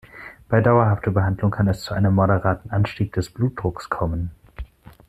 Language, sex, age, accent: German, male, 30-39, Deutschland Deutsch